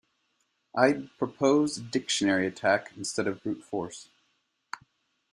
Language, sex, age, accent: English, male, 19-29, United States English